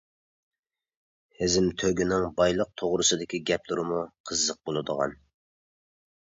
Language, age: Uyghur, 30-39